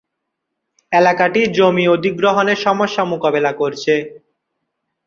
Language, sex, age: Bengali, male, 19-29